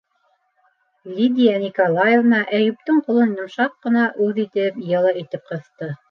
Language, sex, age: Bashkir, female, 40-49